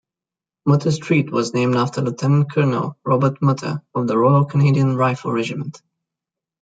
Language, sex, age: English, male, 19-29